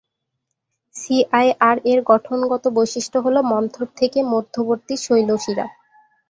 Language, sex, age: Bengali, female, 19-29